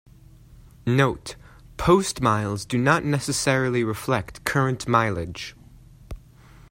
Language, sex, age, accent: English, male, 19-29, United States English